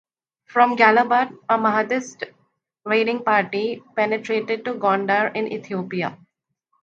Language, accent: English, India and South Asia (India, Pakistan, Sri Lanka)